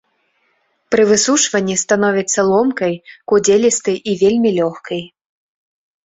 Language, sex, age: Belarusian, female, 19-29